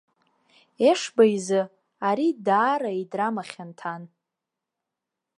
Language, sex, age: Abkhazian, female, 19-29